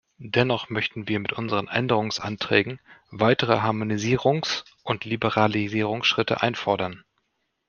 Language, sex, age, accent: German, male, 40-49, Deutschland Deutsch